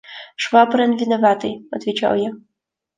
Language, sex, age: Russian, female, 19-29